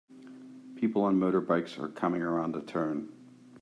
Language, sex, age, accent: English, male, 50-59, United States English